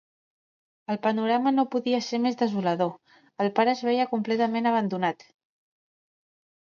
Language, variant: Catalan, Central